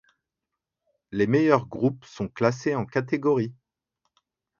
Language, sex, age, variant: French, male, 30-39, Français de métropole